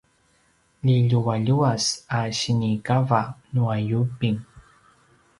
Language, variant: Paiwan, pinayuanan a kinaikacedasan (東排灣語)